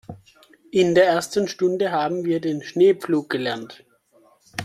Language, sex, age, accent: German, male, 19-29, Deutschland Deutsch